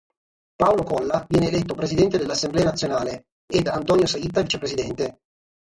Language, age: Italian, 40-49